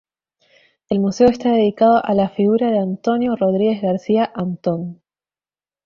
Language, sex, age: Spanish, female, 19-29